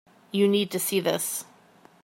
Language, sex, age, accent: English, female, 30-39, Canadian English